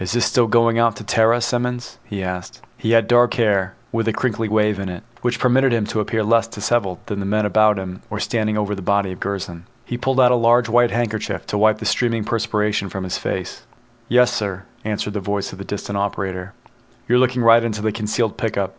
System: none